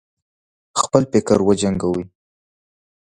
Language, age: Pashto, 19-29